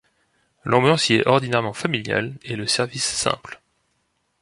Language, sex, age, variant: French, male, 19-29, Français de métropole